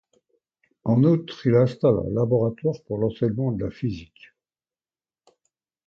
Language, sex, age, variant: French, male, 70-79, Français de métropole